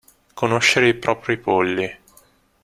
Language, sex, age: Italian, male, under 19